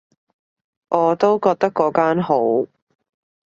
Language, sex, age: Cantonese, female, 19-29